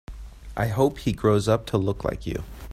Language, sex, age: English, male, 30-39